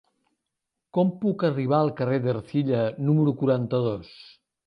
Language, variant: Catalan, Central